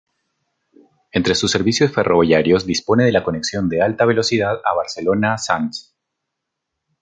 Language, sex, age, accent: Spanish, male, 30-39, Andino-Pacífico: Colombia, Perú, Ecuador, oeste de Bolivia y Venezuela andina